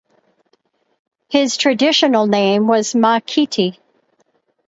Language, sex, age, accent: English, female, 60-69, United States English